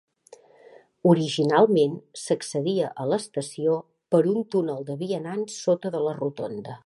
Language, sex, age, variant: Catalan, female, 50-59, Central